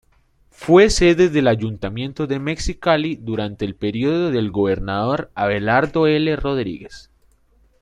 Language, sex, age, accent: Spanish, male, 19-29, Caribe: Cuba, Venezuela, Puerto Rico, República Dominicana, Panamá, Colombia caribeña, México caribeño, Costa del golfo de México